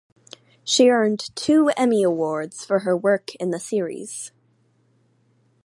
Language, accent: English, United States English